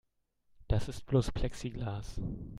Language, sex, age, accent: German, male, 19-29, Deutschland Deutsch